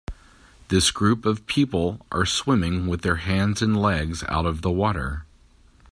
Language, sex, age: English, male, 40-49